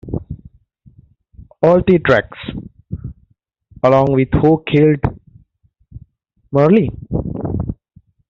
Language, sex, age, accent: English, male, 19-29, England English